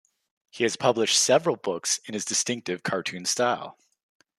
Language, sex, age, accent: English, male, 19-29, Canadian English